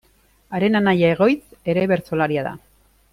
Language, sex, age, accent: Basque, female, 40-49, Erdialdekoa edo Nafarra (Gipuzkoa, Nafarroa)